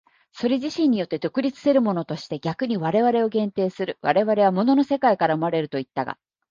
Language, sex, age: Japanese, female, 40-49